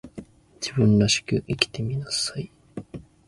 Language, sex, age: Japanese, male, 19-29